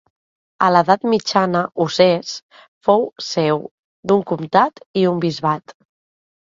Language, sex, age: Catalan, female, 30-39